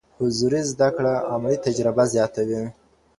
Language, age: Pashto, 19-29